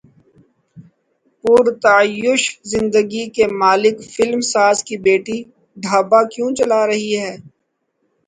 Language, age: Urdu, 40-49